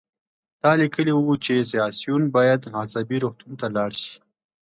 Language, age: Pashto, 19-29